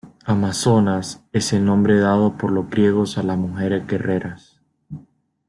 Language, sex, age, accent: Spanish, male, 19-29, América central